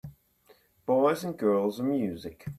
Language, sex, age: English, male, 19-29